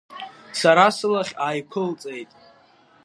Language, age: Abkhazian, under 19